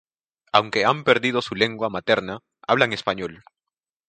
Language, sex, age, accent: Spanish, male, under 19, Andino-Pacífico: Colombia, Perú, Ecuador, oeste de Bolivia y Venezuela andina